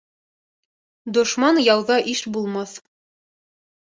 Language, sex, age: Bashkir, female, 19-29